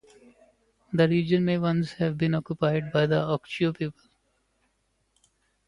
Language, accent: English, India and South Asia (India, Pakistan, Sri Lanka)